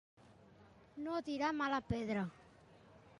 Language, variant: Catalan, Central